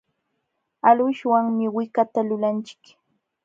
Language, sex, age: Jauja Wanca Quechua, female, 19-29